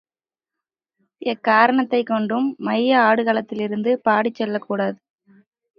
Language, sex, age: Tamil, female, 19-29